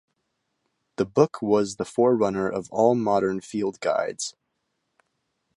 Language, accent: English, United States English